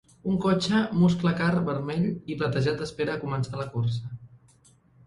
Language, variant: Catalan, Central